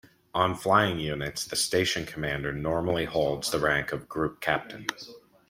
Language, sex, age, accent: English, male, 40-49, United States English